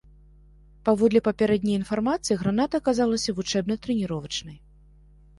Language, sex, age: Belarusian, female, 30-39